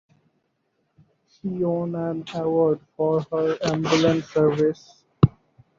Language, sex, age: English, male, 19-29